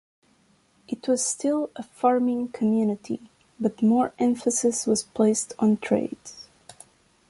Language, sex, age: English, female, 19-29